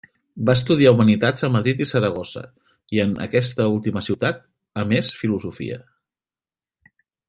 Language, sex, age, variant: Catalan, male, 40-49, Central